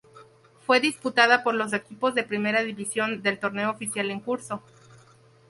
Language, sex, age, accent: Spanish, female, 30-39, México